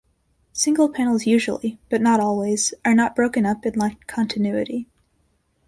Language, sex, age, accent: English, female, under 19, United States English